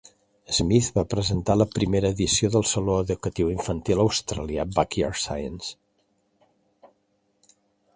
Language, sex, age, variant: Catalan, male, 60-69, Central